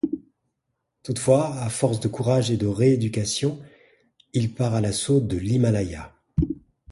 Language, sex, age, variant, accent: French, male, 40-49, Français d'Europe, Français de Belgique